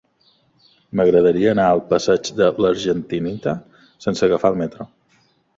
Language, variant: Catalan, Balear